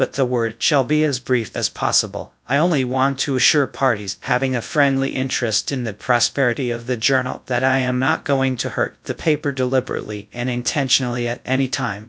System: TTS, GradTTS